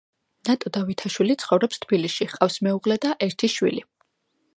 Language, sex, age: Georgian, female, 19-29